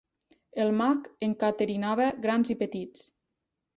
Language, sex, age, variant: Catalan, female, 19-29, Nord-Occidental